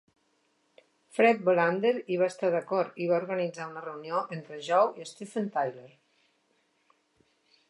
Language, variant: Catalan, Central